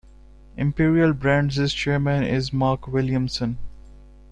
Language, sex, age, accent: English, male, 19-29, India and South Asia (India, Pakistan, Sri Lanka)